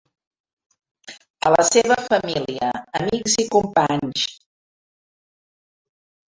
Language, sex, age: Catalan, female, 50-59